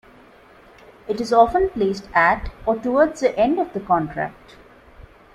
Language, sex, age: English, female, 30-39